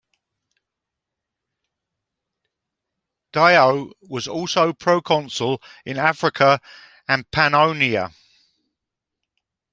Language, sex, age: English, male, 70-79